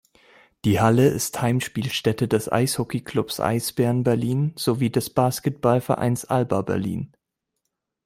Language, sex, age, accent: German, male, 19-29, Deutschland Deutsch